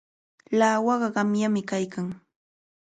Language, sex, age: Cajatambo North Lima Quechua, female, 19-29